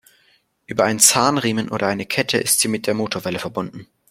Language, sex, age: German, male, under 19